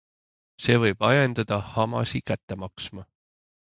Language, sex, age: Estonian, male, 30-39